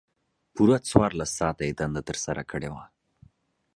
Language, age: Pashto, 19-29